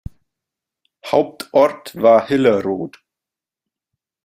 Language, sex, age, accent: German, male, 19-29, Deutschland Deutsch